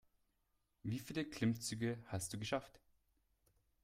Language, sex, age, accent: German, male, 19-29, Deutschland Deutsch